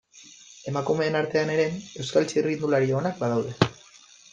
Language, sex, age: Basque, male, 19-29